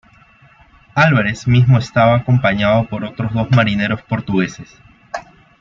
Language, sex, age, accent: Spanish, male, 19-29, Andino-Pacífico: Colombia, Perú, Ecuador, oeste de Bolivia y Venezuela andina